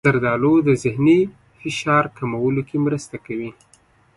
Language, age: Pashto, 30-39